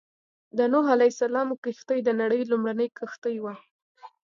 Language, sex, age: Pashto, female, under 19